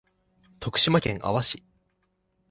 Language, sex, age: Japanese, male, 19-29